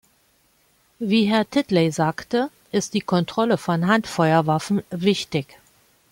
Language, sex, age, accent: German, female, 50-59, Deutschland Deutsch